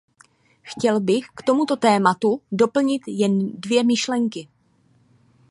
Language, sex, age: Czech, female, 30-39